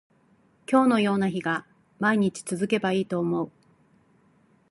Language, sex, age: Japanese, female, 40-49